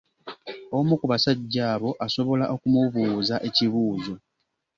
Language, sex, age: Ganda, male, 19-29